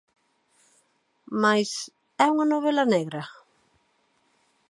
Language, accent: Galician, Atlántico (seseo e gheada)